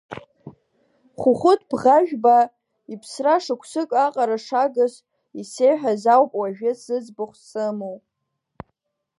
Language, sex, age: Abkhazian, female, under 19